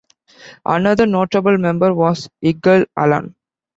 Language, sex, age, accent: English, male, 19-29, India and South Asia (India, Pakistan, Sri Lanka)